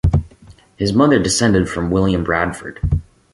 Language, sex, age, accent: English, male, 19-29, United States English